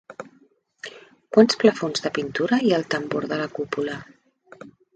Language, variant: Catalan, Central